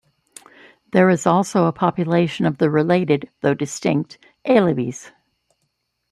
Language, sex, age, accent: English, female, 60-69, United States English